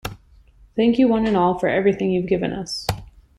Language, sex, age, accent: English, female, 30-39, United States English